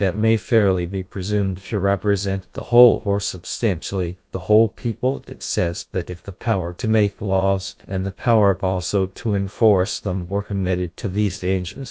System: TTS, GlowTTS